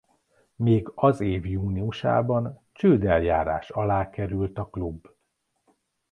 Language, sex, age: Hungarian, male, 40-49